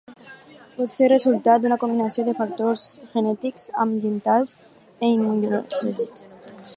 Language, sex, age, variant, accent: Catalan, female, under 19, Alacantí, valencià